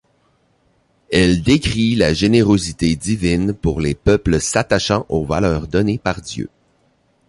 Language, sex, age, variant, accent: French, male, 30-39, Français d'Amérique du Nord, Français du Canada